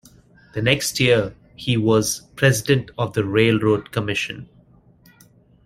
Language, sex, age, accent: English, male, 30-39, India and South Asia (India, Pakistan, Sri Lanka)